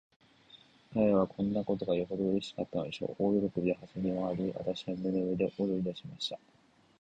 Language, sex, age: Japanese, male, 19-29